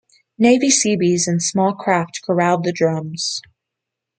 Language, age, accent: English, 19-29, United States English